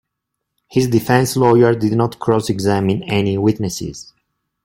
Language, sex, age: English, male, 30-39